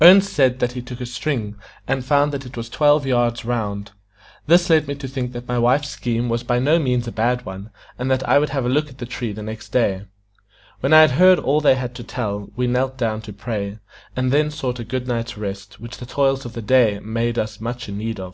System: none